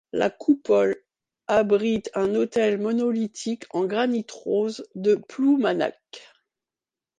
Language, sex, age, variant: French, female, 50-59, Français de métropole